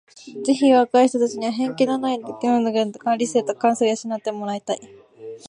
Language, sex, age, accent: Japanese, female, 19-29, 東京